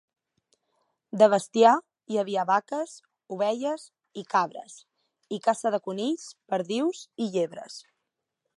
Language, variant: Catalan, Central